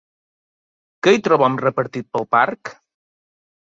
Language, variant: Catalan, Balear